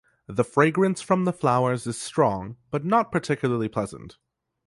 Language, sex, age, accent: English, male, 19-29, Canadian English